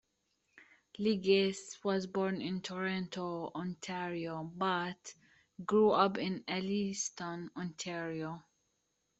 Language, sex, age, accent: English, female, 19-29, United States English